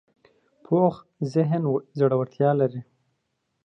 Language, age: Pashto, 19-29